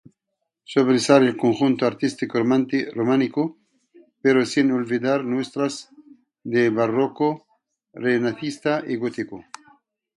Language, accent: Spanish, España: Centro-Sur peninsular (Madrid, Toledo, Castilla-La Mancha)